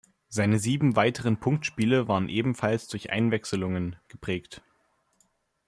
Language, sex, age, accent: German, male, 19-29, Deutschland Deutsch